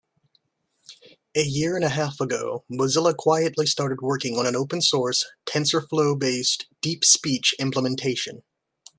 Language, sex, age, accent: English, male, 30-39, United States English